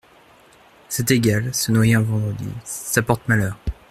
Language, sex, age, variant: French, male, 30-39, Français de métropole